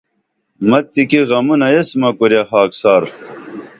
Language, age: Dameli, 50-59